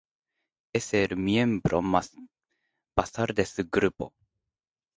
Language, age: Spanish, 19-29